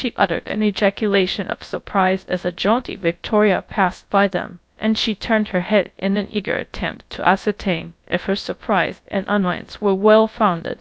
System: TTS, GradTTS